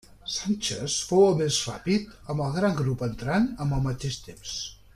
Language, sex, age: Catalan, male, 50-59